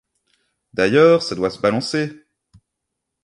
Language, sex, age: French, male, 30-39